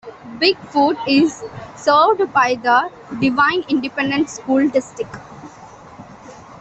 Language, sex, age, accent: English, female, under 19, India and South Asia (India, Pakistan, Sri Lanka)